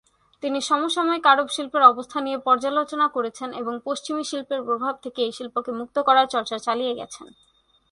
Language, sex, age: Bengali, female, 19-29